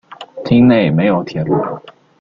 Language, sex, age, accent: Chinese, male, 19-29, 出生地：江西省